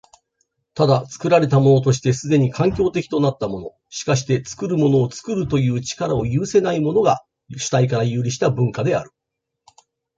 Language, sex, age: Japanese, male, 50-59